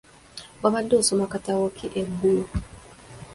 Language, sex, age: Ganda, female, 19-29